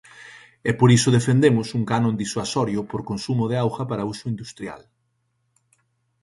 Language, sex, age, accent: Galician, male, 40-49, Central (gheada)